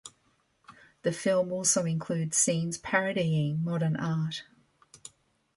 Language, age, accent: English, 50-59, Australian English